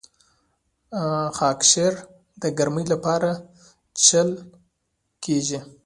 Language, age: Pashto, 19-29